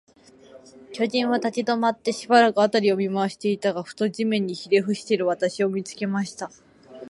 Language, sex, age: Japanese, female, 19-29